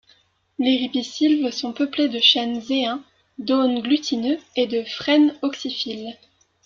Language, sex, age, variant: French, female, 19-29, Français de métropole